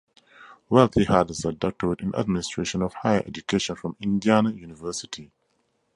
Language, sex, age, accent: English, male, 30-39, Southern African (South Africa, Zimbabwe, Namibia)